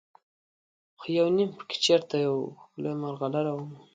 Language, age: Pashto, under 19